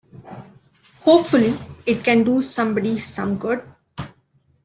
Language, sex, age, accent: English, female, 19-29, India and South Asia (India, Pakistan, Sri Lanka)